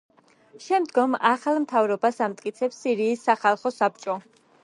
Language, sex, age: Georgian, female, 19-29